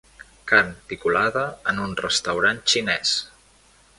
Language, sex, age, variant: Catalan, male, 19-29, Central